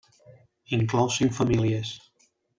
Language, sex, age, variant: Catalan, male, 30-39, Central